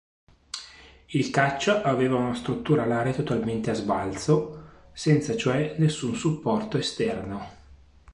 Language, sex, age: Italian, male, 50-59